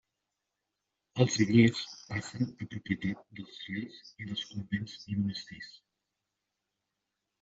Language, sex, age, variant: Catalan, male, 40-49, Central